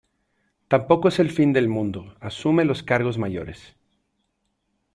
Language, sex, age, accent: Spanish, male, 30-39, México